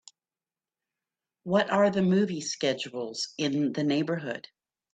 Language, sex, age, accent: English, female, 50-59, United States English